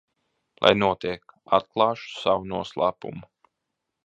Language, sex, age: Latvian, male, 30-39